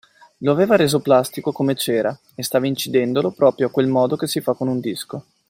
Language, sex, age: Italian, male, 30-39